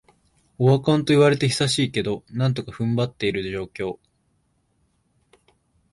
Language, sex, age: Japanese, male, 19-29